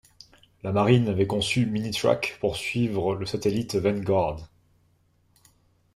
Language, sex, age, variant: French, male, 19-29, Français de métropole